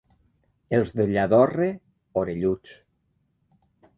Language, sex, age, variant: Catalan, male, 50-59, Nord-Occidental